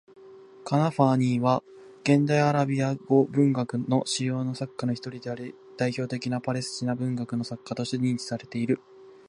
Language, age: Japanese, 19-29